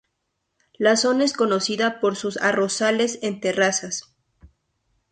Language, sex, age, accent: Spanish, female, 19-29, México